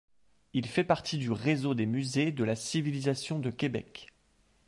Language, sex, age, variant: French, male, 30-39, Français de métropole